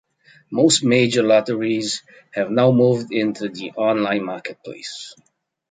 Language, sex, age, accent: English, male, 30-39, Australian English